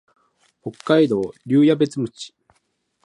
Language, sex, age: Japanese, male, 19-29